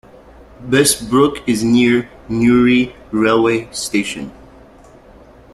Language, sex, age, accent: English, male, 30-39, United States English